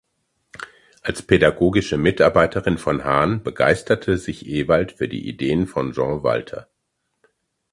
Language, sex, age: German, male, 50-59